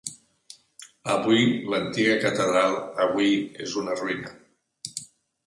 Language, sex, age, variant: Catalan, male, 60-69, Central